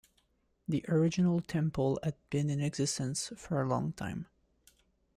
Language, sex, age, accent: English, male, 19-29, Canadian English